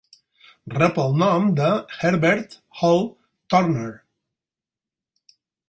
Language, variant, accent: Catalan, Balear, balear